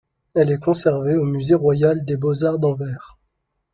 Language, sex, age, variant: French, male, 19-29, Français de métropole